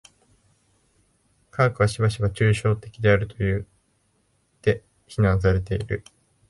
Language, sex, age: Japanese, male, 19-29